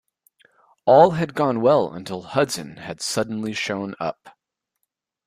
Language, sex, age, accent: English, male, 19-29, United States English